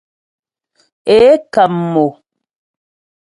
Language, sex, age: Ghomala, female, 30-39